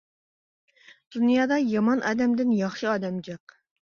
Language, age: Uyghur, 30-39